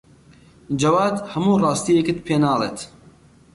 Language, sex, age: Central Kurdish, male, 19-29